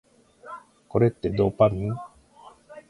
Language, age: Japanese, 50-59